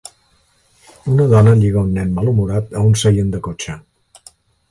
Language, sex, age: Catalan, male, 60-69